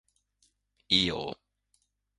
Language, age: Japanese, 19-29